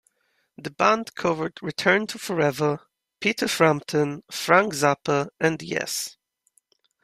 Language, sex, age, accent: English, male, 19-29, England English